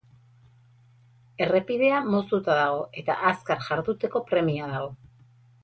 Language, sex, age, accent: Basque, female, 40-49, Erdialdekoa edo Nafarra (Gipuzkoa, Nafarroa)